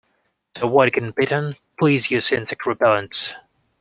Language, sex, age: English, male, 19-29